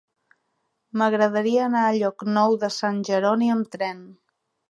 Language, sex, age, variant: Catalan, female, 40-49, Central